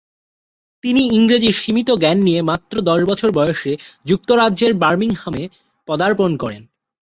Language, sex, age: Bengali, male, under 19